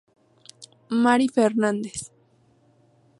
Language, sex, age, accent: Spanish, female, 19-29, México